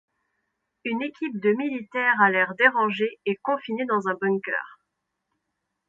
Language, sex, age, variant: French, female, 19-29, Français de métropole